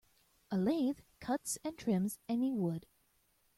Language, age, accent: English, 30-39, United States English